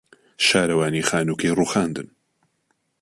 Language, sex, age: Central Kurdish, male, 30-39